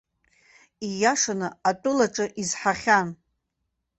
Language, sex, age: Abkhazian, female, 50-59